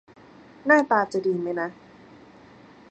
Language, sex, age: Thai, female, 19-29